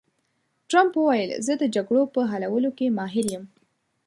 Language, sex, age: Pashto, female, 19-29